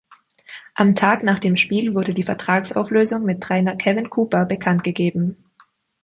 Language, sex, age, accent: German, female, 19-29, Deutschland Deutsch